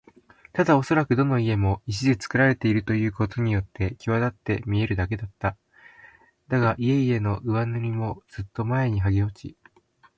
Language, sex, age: Japanese, male, 19-29